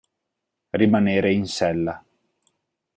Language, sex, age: Italian, male, 19-29